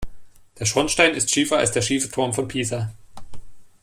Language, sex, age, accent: German, male, 19-29, Deutschland Deutsch